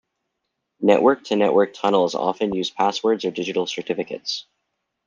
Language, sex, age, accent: English, male, 19-29, United States English